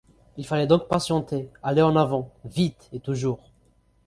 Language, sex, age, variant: French, male, 19-29, Français du nord de l'Afrique